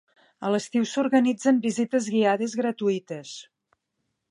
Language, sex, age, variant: Catalan, female, 50-59, Nord-Occidental